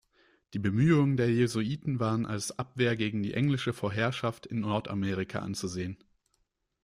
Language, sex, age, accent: German, male, 19-29, Deutschland Deutsch